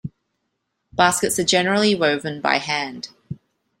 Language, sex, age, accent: English, female, 30-39, Australian English